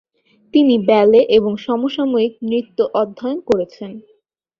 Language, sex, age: Bengali, female, 19-29